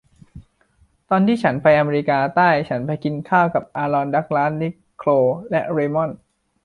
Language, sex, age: Thai, male, 19-29